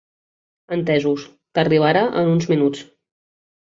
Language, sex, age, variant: Catalan, female, 40-49, Central